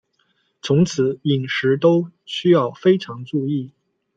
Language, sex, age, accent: Chinese, male, 19-29, 出生地：河北省